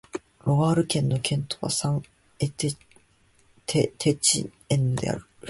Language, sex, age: Japanese, male, 19-29